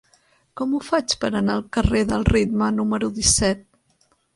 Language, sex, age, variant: Catalan, female, 40-49, Central